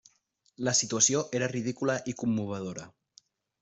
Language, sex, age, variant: Catalan, male, 19-29, Central